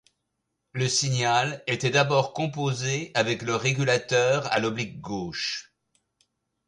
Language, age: French, 70-79